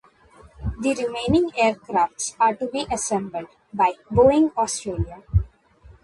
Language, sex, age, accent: English, female, under 19, India and South Asia (India, Pakistan, Sri Lanka)